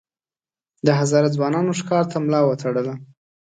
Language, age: Pashto, 19-29